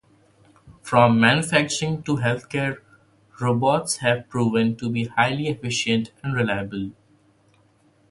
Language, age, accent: English, 19-29, India and South Asia (India, Pakistan, Sri Lanka)